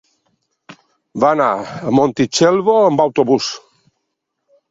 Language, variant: Catalan, Balear